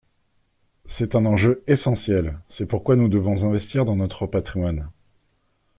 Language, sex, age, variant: French, male, 30-39, Français de métropole